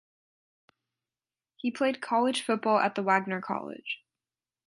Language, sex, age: English, female, under 19